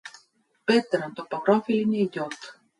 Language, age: Estonian, 50-59